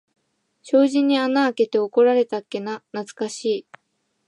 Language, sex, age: Japanese, female, 19-29